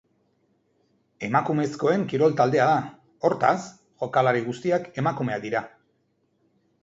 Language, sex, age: Basque, male, 50-59